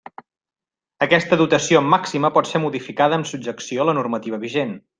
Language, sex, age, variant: Catalan, male, 40-49, Central